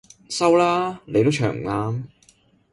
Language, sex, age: Cantonese, male, 19-29